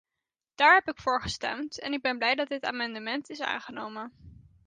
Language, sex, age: Dutch, female, 19-29